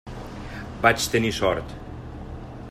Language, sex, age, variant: Catalan, male, 40-49, Nord-Occidental